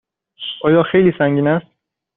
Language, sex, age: Persian, male, under 19